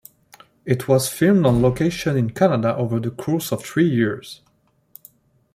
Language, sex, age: English, male, 30-39